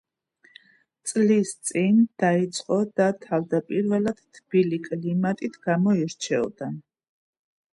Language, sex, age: Georgian, female, under 19